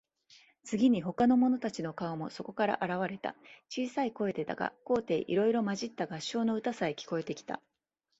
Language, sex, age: Japanese, female, 40-49